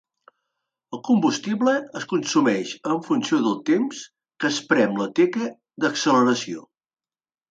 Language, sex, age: Catalan, male, 60-69